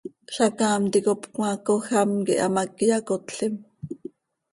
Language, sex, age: Seri, female, 40-49